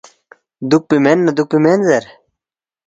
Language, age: Balti, 19-29